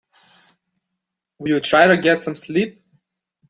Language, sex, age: English, male, 19-29